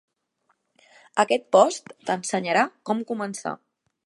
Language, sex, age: Catalan, female, 19-29